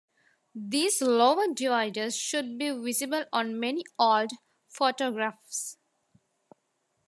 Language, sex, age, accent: English, female, 19-29, India and South Asia (India, Pakistan, Sri Lanka)